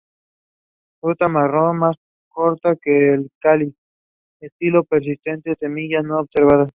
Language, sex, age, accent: Spanish, male, 19-29, México